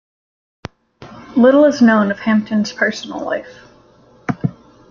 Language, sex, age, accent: English, female, 19-29, United States English